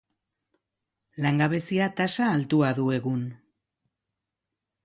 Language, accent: Basque, Erdialdekoa edo Nafarra (Gipuzkoa, Nafarroa)